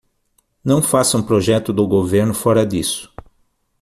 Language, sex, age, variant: Portuguese, male, 40-49, Portuguese (Brasil)